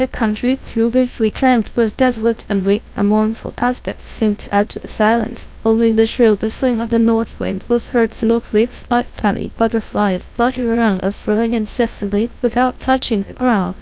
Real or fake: fake